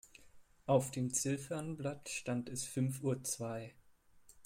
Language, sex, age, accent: German, male, 19-29, Deutschland Deutsch